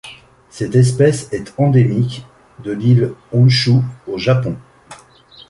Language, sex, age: French, male, 40-49